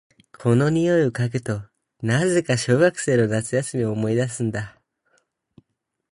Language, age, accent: Japanese, under 19, 標準語